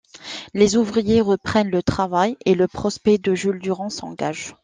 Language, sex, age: French, female, 30-39